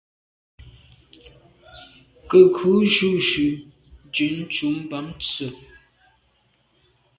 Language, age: Medumba, 30-39